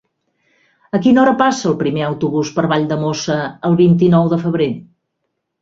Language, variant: Catalan, Central